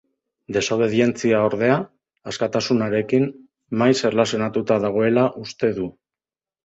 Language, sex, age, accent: Basque, male, 40-49, Mendebalekoa (Araba, Bizkaia, Gipuzkoako mendebaleko herri batzuk)